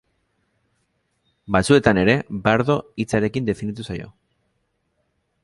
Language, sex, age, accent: Basque, female, 40-49, Erdialdekoa edo Nafarra (Gipuzkoa, Nafarroa)